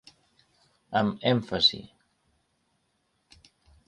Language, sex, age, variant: Catalan, male, 40-49, Central